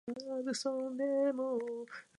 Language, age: Japanese, under 19